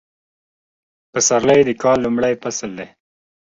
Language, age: Pashto, 30-39